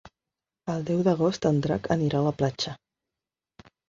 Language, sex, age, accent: Catalan, female, 19-29, aprenent (recent, des del castellà)